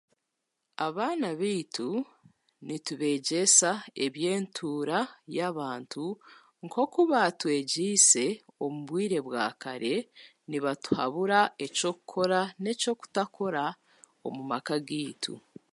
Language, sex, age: Chiga, female, 30-39